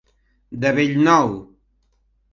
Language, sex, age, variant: Catalan, male, 70-79, Central